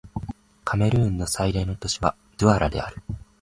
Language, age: Japanese, 19-29